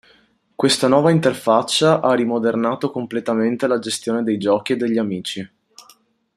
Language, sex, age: Italian, male, 30-39